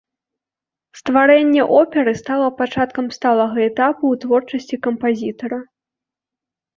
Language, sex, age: Belarusian, female, under 19